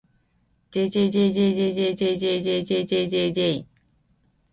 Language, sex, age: Japanese, female, 50-59